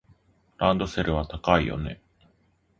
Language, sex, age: Japanese, male, 30-39